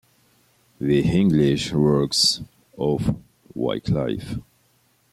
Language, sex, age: English, male, 40-49